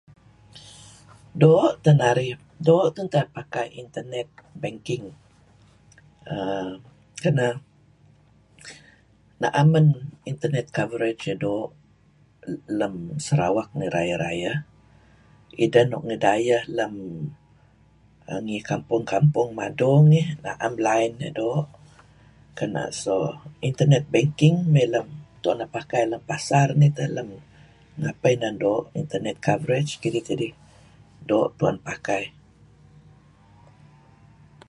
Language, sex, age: Kelabit, female, 60-69